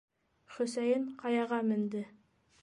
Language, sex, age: Bashkir, female, 30-39